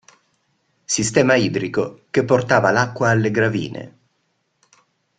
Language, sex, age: Italian, male, 40-49